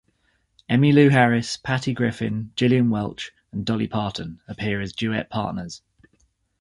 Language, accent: English, England English